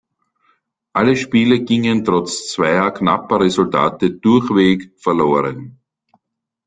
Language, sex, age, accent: German, male, 50-59, Österreichisches Deutsch